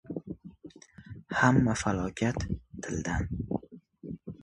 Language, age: Uzbek, 19-29